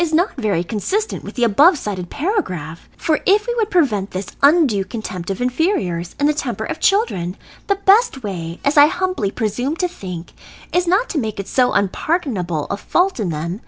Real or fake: real